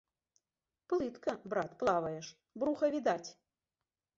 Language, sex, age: Belarusian, female, 50-59